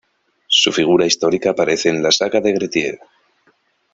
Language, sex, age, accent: Spanish, male, 30-39, España: Norte peninsular (Asturias, Castilla y León, Cantabria, País Vasco, Navarra, Aragón, La Rioja, Guadalajara, Cuenca)